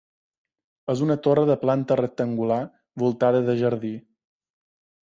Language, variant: Catalan, Balear